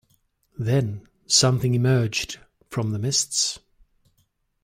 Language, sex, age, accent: English, male, 40-49, England English